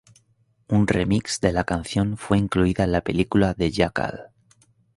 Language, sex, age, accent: Spanish, male, 30-39, España: Centro-Sur peninsular (Madrid, Toledo, Castilla-La Mancha)